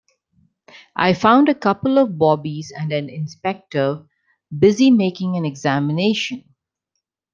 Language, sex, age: English, female, under 19